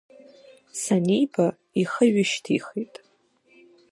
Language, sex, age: Abkhazian, female, 19-29